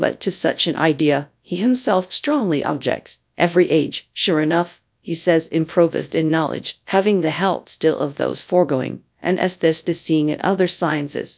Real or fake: fake